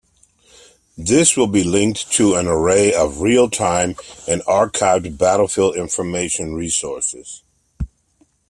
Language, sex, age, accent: English, male, 60-69, United States English